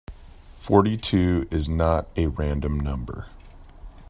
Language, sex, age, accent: English, male, 30-39, United States English